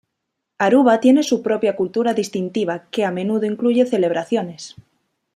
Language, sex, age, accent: Spanish, female, 19-29, España: Norte peninsular (Asturias, Castilla y León, Cantabria, País Vasco, Navarra, Aragón, La Rioja, Guadalajara, Cuenca)